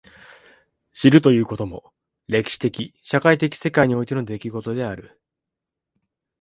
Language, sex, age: Japanese, male, 19-29